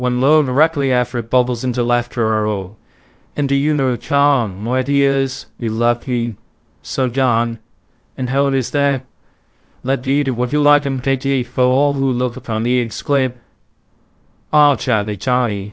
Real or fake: fake